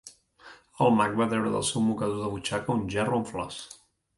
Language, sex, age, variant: Catalan, male, 30-39, Central